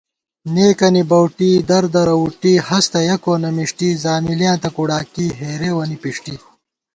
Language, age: Gawar-Bati, 30-39